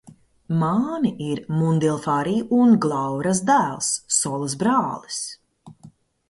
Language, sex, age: Latvian, female, 40-49